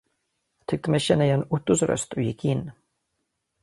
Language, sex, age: Swedish, male, 40-49